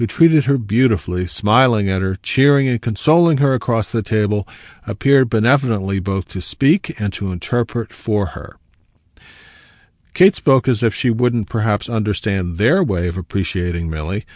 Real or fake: real